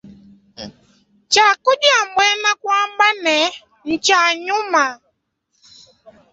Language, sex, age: Luba-Lulua, female, 19-29